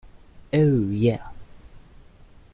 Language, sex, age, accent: Spanish, male, 19-29, España: Sur peninsular (Andalucia, Extremadura, Murcia)